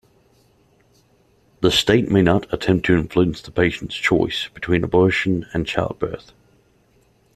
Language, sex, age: English, male, 19-29